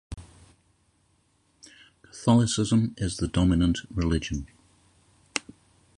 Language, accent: English, England English